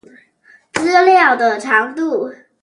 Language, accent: Chinese, 出生地：臺北市